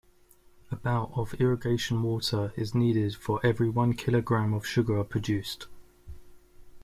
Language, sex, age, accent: English, male, 30-39, England English